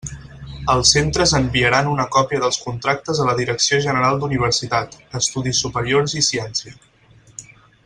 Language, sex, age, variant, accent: Catalan, male, 19-29, Central, central; Barceloní